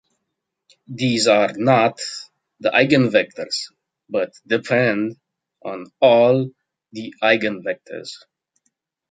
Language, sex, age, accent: English, male, 30-39, Australian English